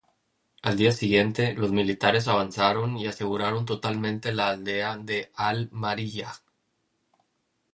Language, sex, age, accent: Spanish, male, 30-39, México